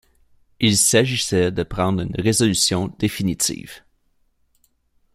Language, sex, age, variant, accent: French, male, 19-29, Français d'Amérique du Nord, Français du Canada